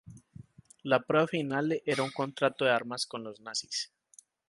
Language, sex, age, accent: Spanish, male, 30-39, Caribe: Cuba, Venezuela, Puerto Rico, República Dominicana, Panamá, Colombia caribeña, México caribeño, Costa del golfo de México